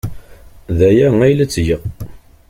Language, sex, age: Kabyle, male, 40-49